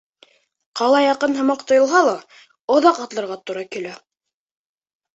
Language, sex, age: Bashkir, male, under 19